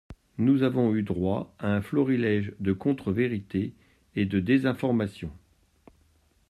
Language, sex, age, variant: French, male, 50-59, Français de métropole